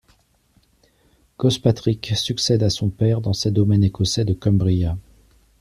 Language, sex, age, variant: French, male, 40-49, Français de métropole